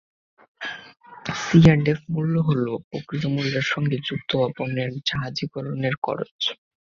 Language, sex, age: Bengali, male, 19-29